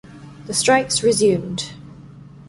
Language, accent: English, England English